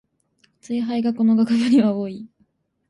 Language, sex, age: Japanese, female, 19-29